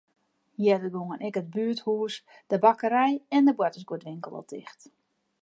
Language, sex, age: Western Frisian, female, 40-49